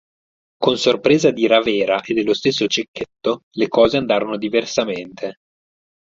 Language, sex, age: Italian, male, 19-29